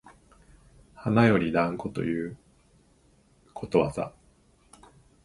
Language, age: Japanese, 40-49